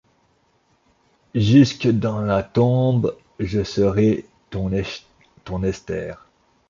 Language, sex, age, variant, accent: French, male, 30-39, Français d'Europe, Français de Suisse